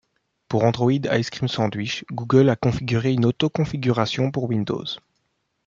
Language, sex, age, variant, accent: French, male, 19-29, Français d'Europe, Français de Belgique